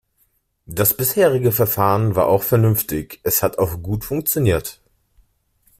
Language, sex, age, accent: German, male, 19-29, Deutschland Deutsch